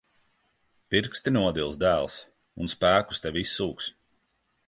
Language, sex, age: Latvian, male, 30-39